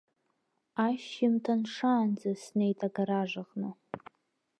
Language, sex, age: Abkhazian, female, under 19